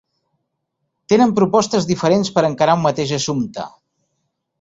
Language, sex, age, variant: Catalan, male, 40-49, Central